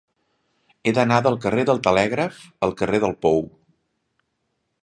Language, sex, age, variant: Catalan, male, 50-59, Central